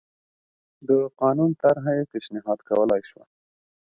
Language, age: Pashto, 30-39